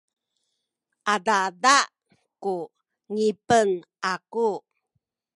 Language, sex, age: Sakizaya, female, 60-69